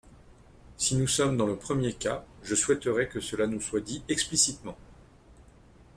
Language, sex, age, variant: French, male, 40-49, Français de métropole